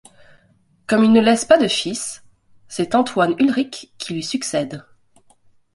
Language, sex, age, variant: French, female, 30-39, Français de métropole